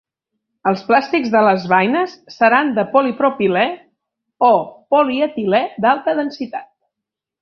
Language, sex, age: Catalan, female, 50-59